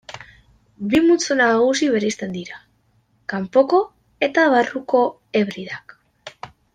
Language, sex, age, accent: Basque, female, 19-29, Mendebalekoa (Araba, Bizkaia, Gipuzkoako mendebaleko herri batzuk)